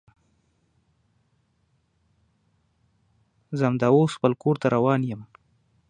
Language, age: Pashto, 19-29